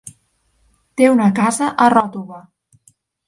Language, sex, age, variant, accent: Catalan, female, 30-39, Central, central